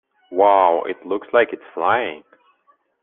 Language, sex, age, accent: English, male, 30-39, United States English